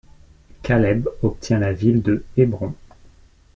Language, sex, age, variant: French, male, 30-39, Français de métropole